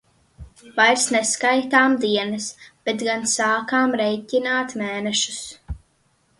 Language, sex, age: Latvian, female, under 19